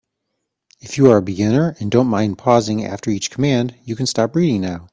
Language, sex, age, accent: English, male, 40-49, United States English